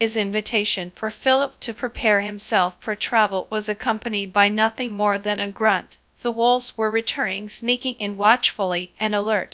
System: TTS, GradTTS